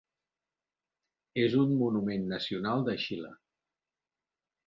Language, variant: Catalan, Central